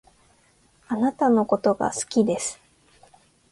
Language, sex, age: Japanese, female, 19-29